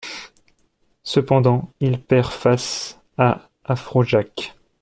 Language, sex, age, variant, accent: French, male, 40-49, Français d'Europe, Français de Suisse